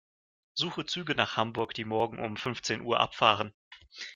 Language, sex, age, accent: German, male, 19-29, Russisch Deutsch